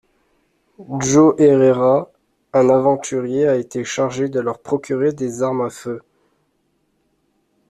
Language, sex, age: French, male, 19-29